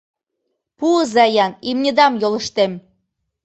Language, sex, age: Mari, female, 30-39